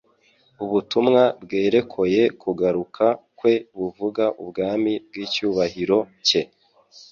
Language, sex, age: Kinyarwanda, male, 19-29